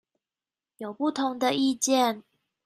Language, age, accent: Chinese, 19-29, 出生地：臺北市